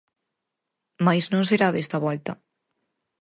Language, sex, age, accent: Galician, female, 19-29, Central (gheada)